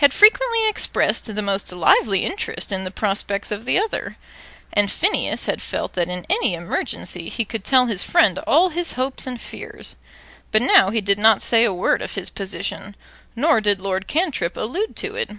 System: none